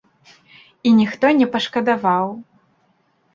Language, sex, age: Belarusian, female, 19-29